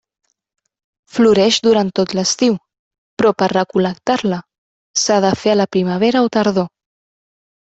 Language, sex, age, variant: Catalan, female, 19-29, Central